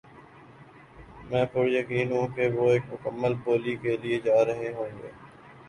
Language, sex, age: Urdu, male, 19-29